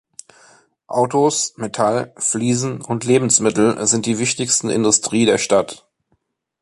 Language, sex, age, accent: German, male, 30-39, Deutschland Deutsch